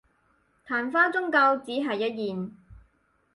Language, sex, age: Cantonese, female, 30-39